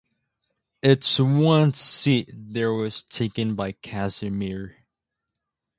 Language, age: English, under 19